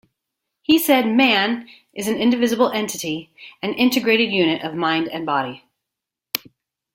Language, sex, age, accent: English, female, 40-49, United States English